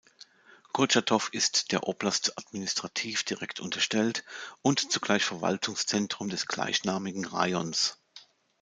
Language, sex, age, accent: German, male, 50-59, Deutschland Deutsch